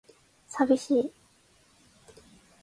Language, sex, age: Japanese, female, 19-29